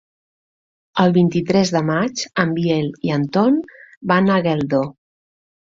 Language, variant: Catalan, Central